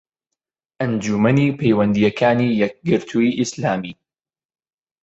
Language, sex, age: Central Kurdish, male, 19-29